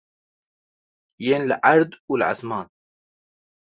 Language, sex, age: Kurdish, male, 19-29